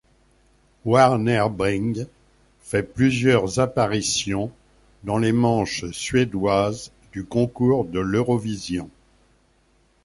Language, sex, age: French, male, 70-79